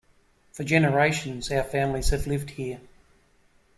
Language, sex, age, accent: English, male, 50-59, Australian English